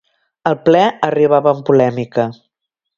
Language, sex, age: Catalan, female, 50-59